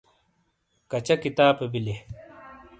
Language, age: Shina, 30-39